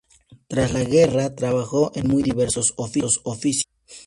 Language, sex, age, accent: Spanish, male, 19-29, México